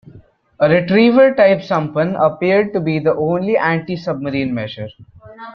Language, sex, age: English, male, under 19